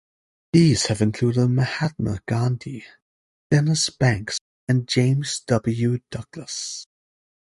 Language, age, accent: English, 19-29, United States English